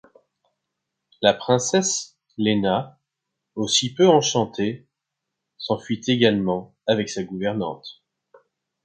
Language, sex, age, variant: French, male, 40-49, Français de métropole